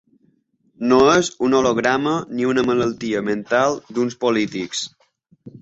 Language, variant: Catalan, Balear